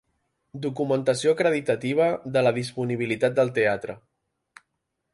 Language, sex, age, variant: Catalan, male, 19-29, Central